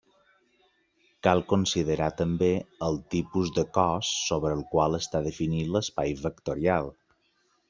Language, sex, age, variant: Catalan, male, 40-49, Balear